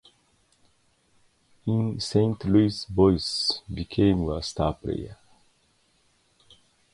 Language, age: English, 50-59